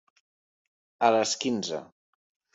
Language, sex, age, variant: Catalan, male, 30-39, Central